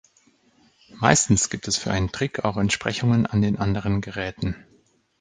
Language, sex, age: German, male, 30-39